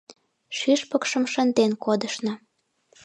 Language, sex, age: Mari, female, 19-29